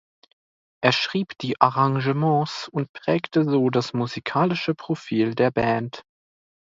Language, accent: German, Deutschland Deutsch